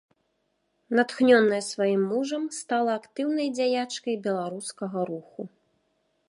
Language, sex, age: Belarusian, female, 30-39